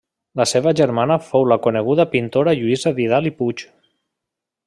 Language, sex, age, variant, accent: Catalan, male, 30-39, Valencià meridional, valencià